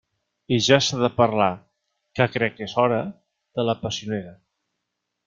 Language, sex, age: Catalan, male, 40-49